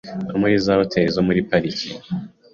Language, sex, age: Kinyarwanda, male, 19-29